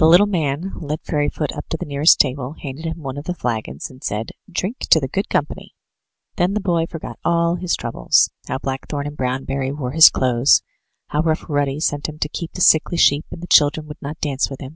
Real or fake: real